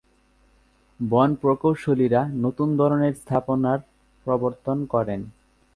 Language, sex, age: Bengali, male, under 19